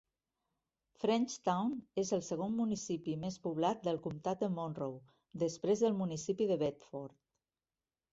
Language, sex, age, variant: Catalan, female, 50-59, Central